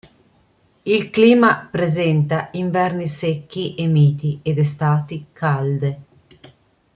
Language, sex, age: Italian, female, 50-59